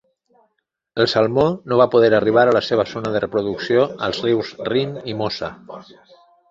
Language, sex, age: Catalan, male, 50-59